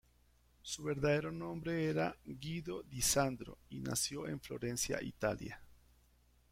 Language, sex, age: Spanish, male, 50-59